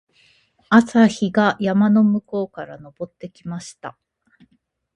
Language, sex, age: Japanese, female, 40-49